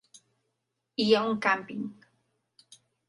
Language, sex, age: Catalan, female, 60-69